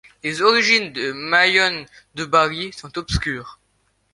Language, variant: French, Français de métropole